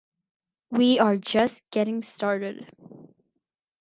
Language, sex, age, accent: English, female, under 19, United States English